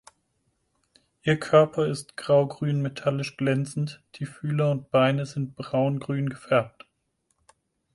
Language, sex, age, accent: German, male, 30-39, Deutschland Deutsch